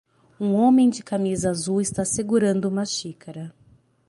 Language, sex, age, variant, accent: Portuguese, female, 30-39, Portuguese (Brasil), Paulista